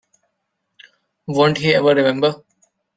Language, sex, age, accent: English, male, 19-29, India and South Asia (India, Pakistan, Sri Lanka)